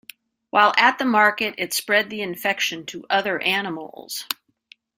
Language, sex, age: English, female, 50-59